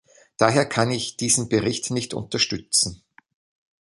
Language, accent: German, Österreichisches Deutsch